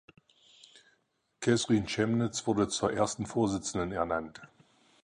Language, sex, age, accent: German, male, 50-59, Deutschland Deutsch